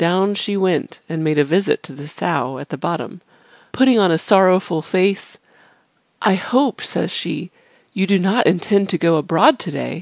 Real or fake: real